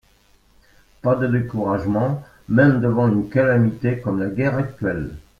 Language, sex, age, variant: French, male, 60-69, Français de métropole